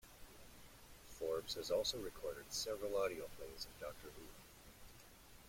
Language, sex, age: English, male, 40-49